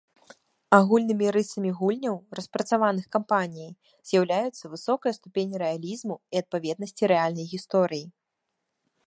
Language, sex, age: Belarusian, female, 19-29